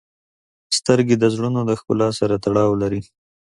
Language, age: Pashto, 30-39